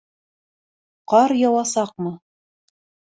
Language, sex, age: Bashkir, female, 30-39